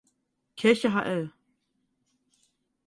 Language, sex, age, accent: German, female, 19-29, Deutschland Deutsch